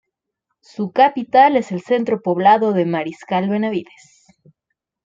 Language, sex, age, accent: Spanish, female, 19-29, México